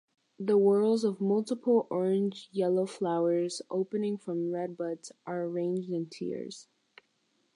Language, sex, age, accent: English, female, under 19, United States English